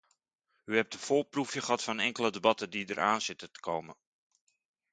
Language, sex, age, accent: Dutch, male, 40-49, Nederlands Nederlands